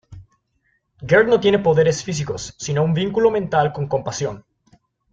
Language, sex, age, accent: Spanish, male, 19-29, México